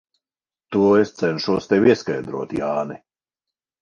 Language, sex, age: Latvian, male, 50-59